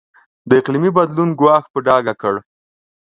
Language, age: Pashto, 30-39